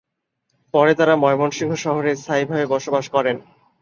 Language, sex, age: Bengali, male, 19-29